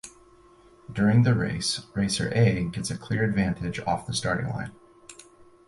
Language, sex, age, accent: English, male, 30-39, United States English